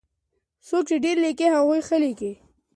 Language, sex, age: Pashto, male, 19-29